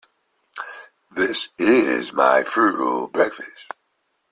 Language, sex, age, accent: English, male, 50-59, England English